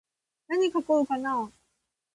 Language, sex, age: Japanese, female, 19-29